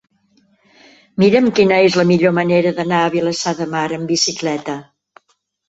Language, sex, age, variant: Catalan, female, 60-69, Central